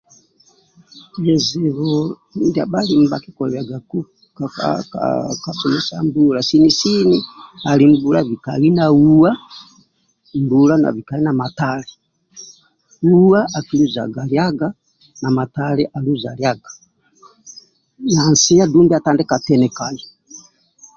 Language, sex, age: Amba (Uganda), male, 60-69